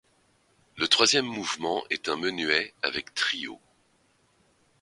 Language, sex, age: French, male, 50-59